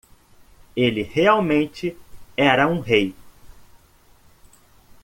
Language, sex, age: Portuguese, male, 30-39